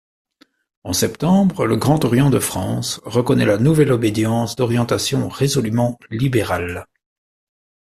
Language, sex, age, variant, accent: French, male, 50-59, Français d'Europe, Français de Belgique